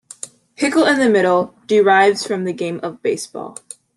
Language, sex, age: English, female, under 19